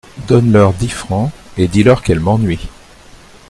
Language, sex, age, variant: French, male, 60-69, Français de métropole